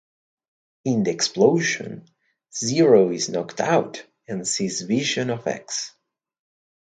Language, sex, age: English, male, 19-29